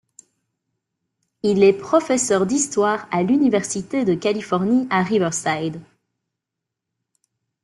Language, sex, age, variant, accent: French, female, 30-39, Français d'Europe, Français de Belgique